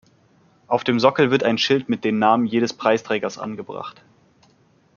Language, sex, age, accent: German, male, 30-39, Deutschland Deutsch